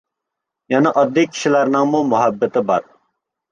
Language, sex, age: Uyghur, male, 19-29